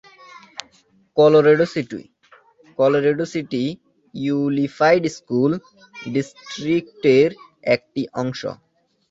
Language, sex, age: Bengali, male, under 19